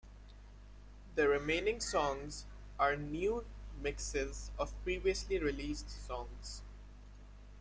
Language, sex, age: English, male, 19-29